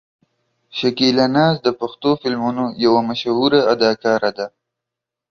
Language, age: Pashto, 19-29